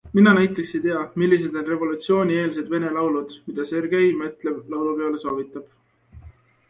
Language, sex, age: Estonian, male, 19-29